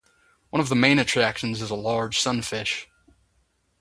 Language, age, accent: English, 19-29, United States English